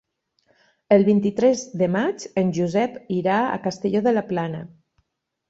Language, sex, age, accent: Catalan, female, 50-59, valencià